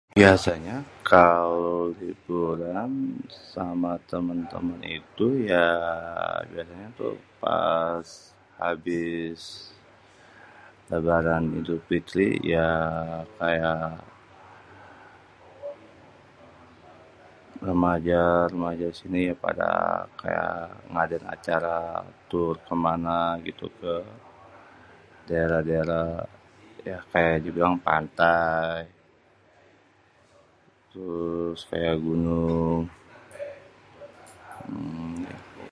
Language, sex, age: Betawi, male, 30-39